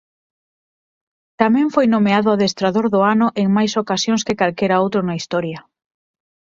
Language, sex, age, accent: Galician, female, 19-29, Normativo (estándar)